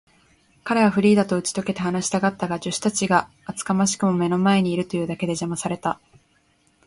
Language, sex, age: Japanese, female, 19-29